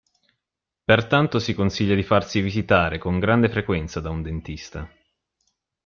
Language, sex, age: Italian, male, 30-39